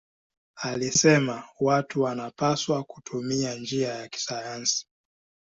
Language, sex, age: Swahili, male, 19-29